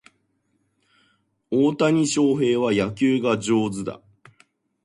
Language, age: Japanese, 30-39